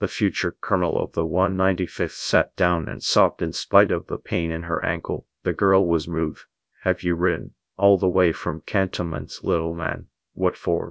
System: TTS, GradTTS